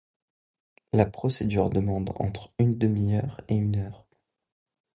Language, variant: French, Français de métropole